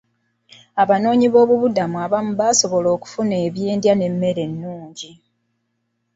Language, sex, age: Ganda, female, 30-39